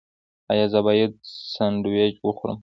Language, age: Pashto, 19-29